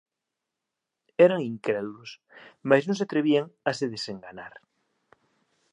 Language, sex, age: Galician, male, 30-39